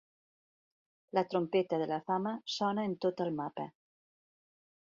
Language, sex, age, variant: Catalan, female, 50-59, Septentrional